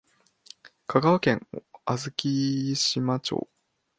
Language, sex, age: Japanese, male, 19-29